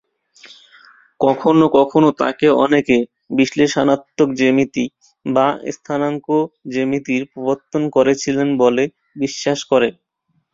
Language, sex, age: Bengali, male, 19-29